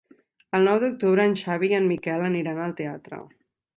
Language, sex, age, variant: Catalan, female, 19-29, Central